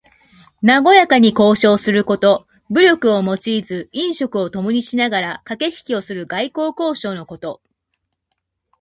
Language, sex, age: Japanese, female, 40-49